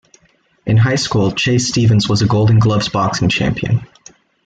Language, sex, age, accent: English, male, 19-29, United States English